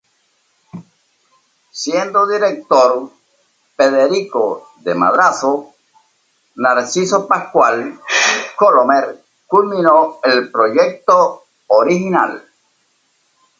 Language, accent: Spanish, Caribe: Cuba, Venezuela, Puerto Rico, República Dominicana, Panamá, Colombia caribeña, México caribeño, Costa del golfo de México